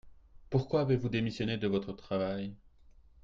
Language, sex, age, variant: French, male, 30-39, Français de métropole